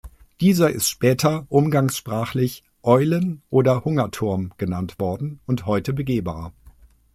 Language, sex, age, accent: German, male, 50-59, Deutschland Deutsch